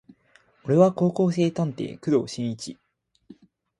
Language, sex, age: Japanese, male, 19-29